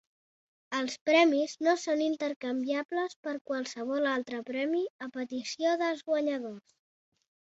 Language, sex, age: Catalan, female, 60-69